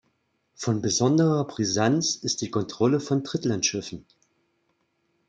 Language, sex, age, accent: German, male, 40-49, Deutschland Deutsch